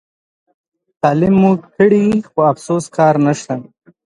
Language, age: Pashto, 30-39